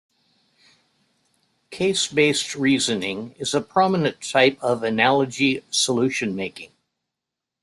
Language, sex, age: English, male, 70-79